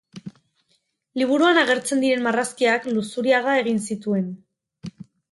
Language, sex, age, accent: Basque, female, 30-39, Erdialdekoa edo Nafarra (Gipuzkoa, Nafarroa)